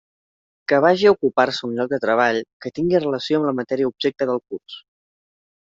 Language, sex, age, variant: Catalan, male, 19-29, Central